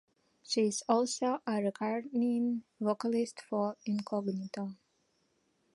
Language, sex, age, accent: English, female, 19-29, United States English